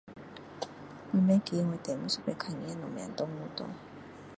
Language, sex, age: Min Dong Chinese, female, 40-49